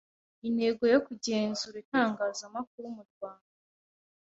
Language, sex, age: Kinyarwanda, female, 19-29